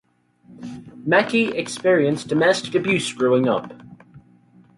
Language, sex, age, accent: English, male, 19-29, Northern Irish